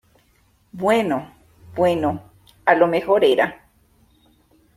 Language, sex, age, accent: Spanish, female, 50-59, América central